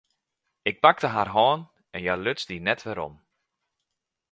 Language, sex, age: Western Frisian, male, 40-49